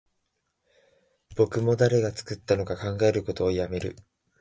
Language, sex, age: Japanese, male, 19-29